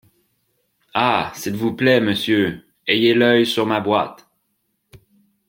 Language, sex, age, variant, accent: French, male, 30-39, Français d'Amérique du Nord, Français du Canada